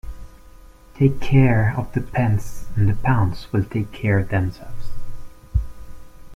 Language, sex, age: English, male, 30-39